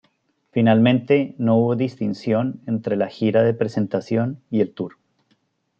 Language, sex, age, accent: Spanish, male, 30-39, Andino-Pacífico: Colombia, Perú, Ecuador, oeste de Bolivia y Venezuela andina